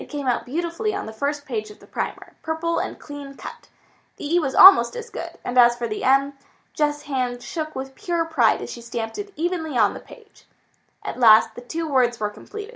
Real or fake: real